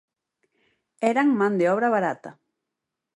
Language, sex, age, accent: Galician, female, 30-39, Oriental (común en zona oriental)